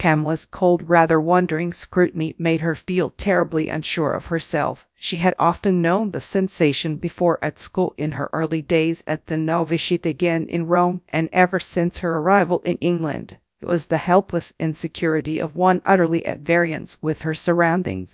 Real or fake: fake